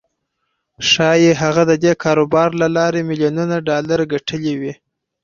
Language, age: Pashto, 19-29